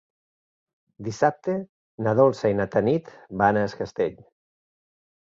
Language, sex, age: Catalan, male, 40-49